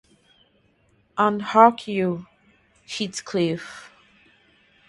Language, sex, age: English, female, 19-29